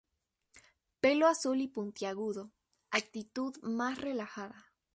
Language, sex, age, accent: Spanish, female, under 19, México